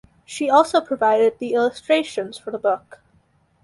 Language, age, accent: English, under 19, Canadian English